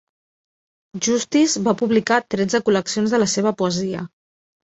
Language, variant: Catalan, Central